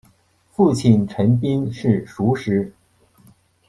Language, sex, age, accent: Chinese, male, 40-49, 出生地：山东省